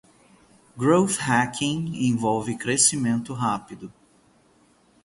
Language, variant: Portuguese, Portuguese (Brasil)